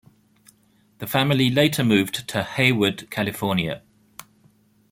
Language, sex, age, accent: English, male, 50-59, England English